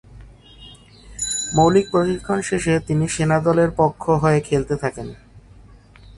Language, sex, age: Bengali, male, 19-29